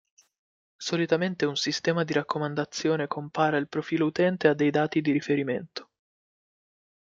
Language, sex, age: Italian, male, 19-29